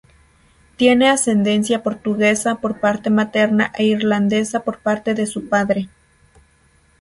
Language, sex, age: Spanish, female, under 19